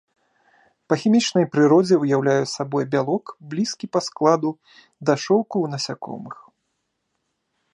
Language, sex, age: Belarusian, male, 40-49